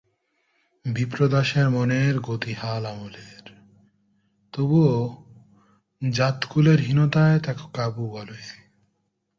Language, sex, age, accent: Bengali, male, 19-29, প্রমিত